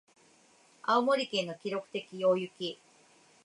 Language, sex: Japanese, female